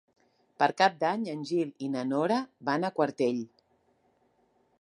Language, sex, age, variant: Catalan, female, 40-49, Central